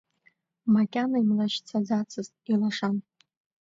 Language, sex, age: Abkhazian, female, under 19